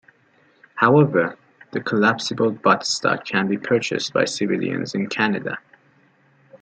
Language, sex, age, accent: English, male, 19-29, United States English